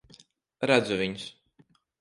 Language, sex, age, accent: Latvian, male, 30-39, Rigas